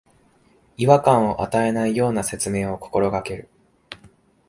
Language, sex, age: Japanese, male, 19-29